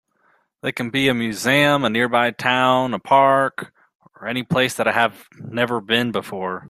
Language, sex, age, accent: English, male, 19-29, United States English